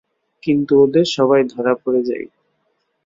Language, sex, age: Bengali, male, 19-29